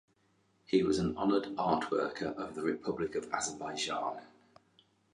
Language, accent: English, England English